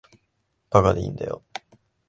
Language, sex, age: Japanese, male, 19-29